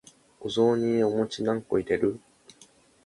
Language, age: Japanese, under 19